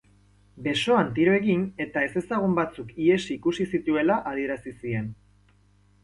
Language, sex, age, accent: Basque, male, 19-29, Erdialdekoa edo Nafarra (Gipuzkoa, Nafarroa)